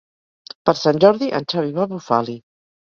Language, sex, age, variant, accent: Catalan, female, 50-59, Central, central